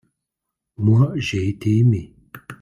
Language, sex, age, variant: French, male, 50-59, Français de métropole